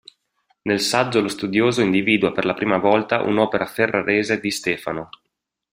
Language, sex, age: Italian, male, 30-39